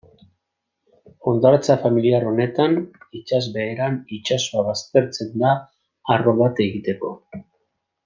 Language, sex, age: Basque, male, 50-59